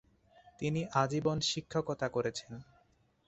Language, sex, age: Bengali, male, 19-29